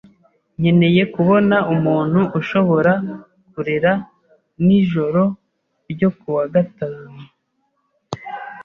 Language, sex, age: Kinyarwanda, male, 30-39